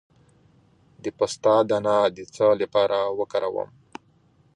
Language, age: Pashto, 30-39